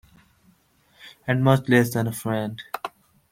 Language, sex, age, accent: English, male, 19-29, India and South Asia (India, Pakistan, Sri Lanka)